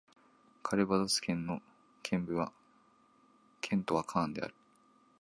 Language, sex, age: Japanese, male, 19-29